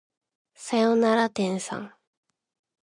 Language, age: Japanese, 19-29